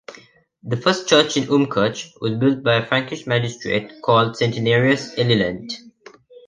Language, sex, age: English, male, under 19